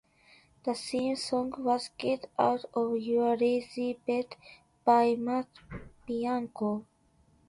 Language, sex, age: English, female, 19-29